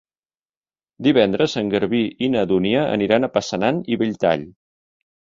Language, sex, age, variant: Catalan, male, 50-59, Central